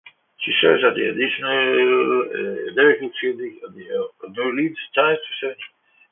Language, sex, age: English, male, 50-59